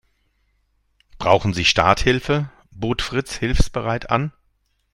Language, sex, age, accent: German, male, 50-59, Deutschland Deutsch